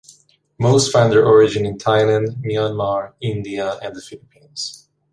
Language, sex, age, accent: English, male, 19-29, United States English